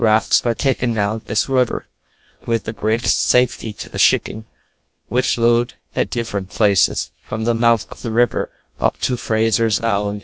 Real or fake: fake